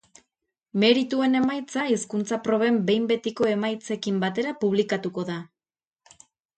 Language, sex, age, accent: Basque, female, 19-29, Erdialdekoa edo Nafarra (Gipuzkoa, Nafarroa)